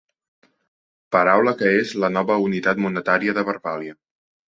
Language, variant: Catalan, Central